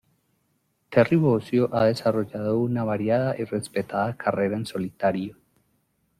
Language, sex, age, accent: Spanish, male, 40-49, Andino-Pacífico: Colombia, Perú, Ecuador, oeste de Bolivia y Venezuela andina